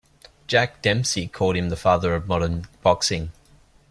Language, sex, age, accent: English, male, 19-29, Australian English